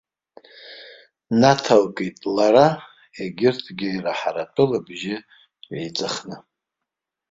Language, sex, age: Abkhazian, male, 60-69